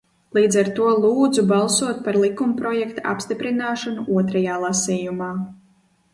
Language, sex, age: Latvian, female, 19-29